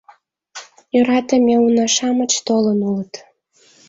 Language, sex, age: Mari, female, 19-29